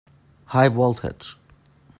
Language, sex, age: English, male, 30-39